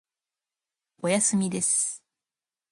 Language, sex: Japanese, female